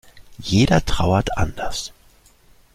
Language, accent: German, Deutschland Deutsch